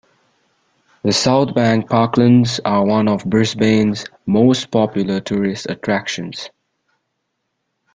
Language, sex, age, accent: English, male, 19-29, India and South Asia (India, Pakistan, Sri Lanka)